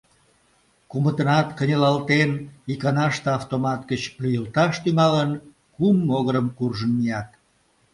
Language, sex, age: Mari, male, 60-69